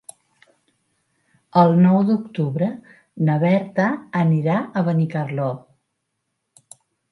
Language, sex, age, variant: Catalan, female, 50-59, Central